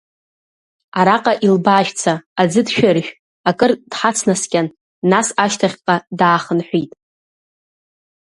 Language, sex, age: Abkhazian, female, under 19